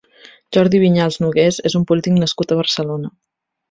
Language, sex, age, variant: Catalan, female, 19-29, Central